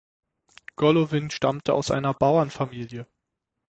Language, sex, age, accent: German, male, 30-39, Deutschland Deutsch